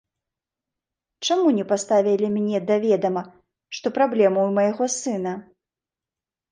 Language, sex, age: Belarusian, female, 19-29